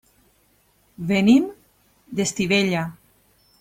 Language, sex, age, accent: Catalan, female, 30-39, valencià